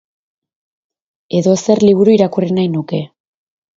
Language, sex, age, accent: Basque, female, 19-29, Erdialdekoa edo Nafarra (Gipuzkoa, Nafarroa)